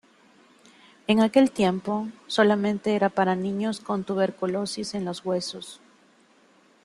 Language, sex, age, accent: Spanish, female, 40-49, América central